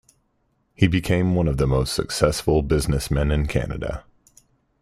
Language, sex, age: English, male, 30-39